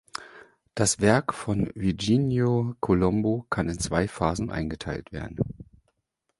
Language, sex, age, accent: German, male, 40-49, Deutschland Deutsch